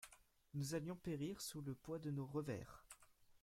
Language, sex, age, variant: French, male, under 19, Français de métropole